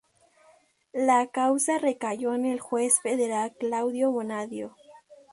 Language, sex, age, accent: Spanish, female, under 19, México